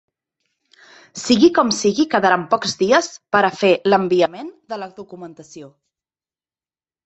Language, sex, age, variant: Catalan, female, 30-39, Central